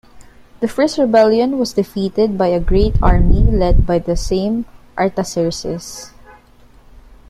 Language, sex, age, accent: English, female, 19-29, Filipino